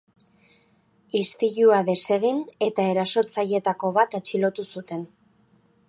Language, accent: Basque, Erdialdekoa edo Nafarra (Gipuzkoa, Nafarroa)